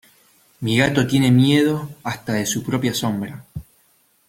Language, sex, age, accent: Spanish, male, 19-29, Rioplatense: Argentina, Uruguay, este de Bolivia, Paraguay